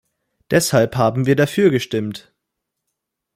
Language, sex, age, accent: German, male, under 19, Deutschland Deutsch